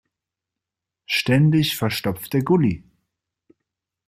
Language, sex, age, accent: German, male, 30-39, Deutschland Deutsch